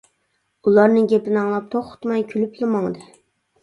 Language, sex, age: Uyghur, female, 30-39